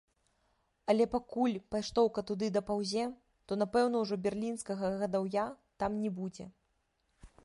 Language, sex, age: Belarusian, female, 19-29